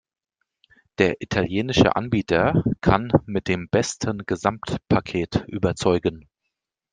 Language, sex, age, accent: German, male, 30-39, Deutschland Deutsch